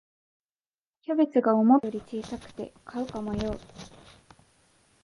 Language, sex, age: Japanese, female, 19-29